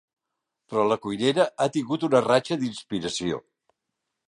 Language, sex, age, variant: Catalan, male, 70-79, Central